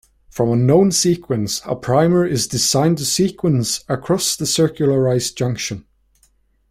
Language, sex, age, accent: English, male, 19-29, United States English